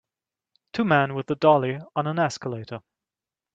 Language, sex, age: English, male, 30-39